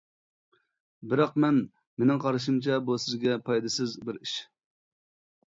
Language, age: Uyghur, 19-29